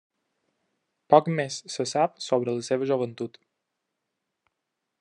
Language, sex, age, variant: Catalan, male, 19-29, Balear